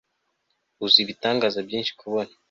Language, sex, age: Kinyarwanda, male, under 19